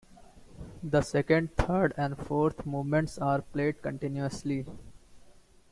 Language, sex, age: English, male, 19-29